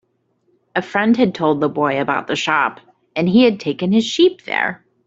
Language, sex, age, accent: English, female, 30-39, United States English